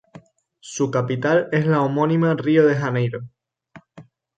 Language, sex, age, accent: Spanish, male, 19-29, España: Islas Canarias